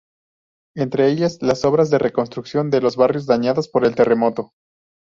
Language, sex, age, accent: Spanish, male, 19-29, México